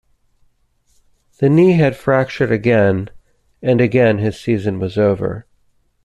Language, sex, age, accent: English, male, 40-49, United States English